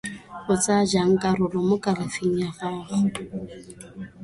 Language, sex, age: Tswana, female, 19-29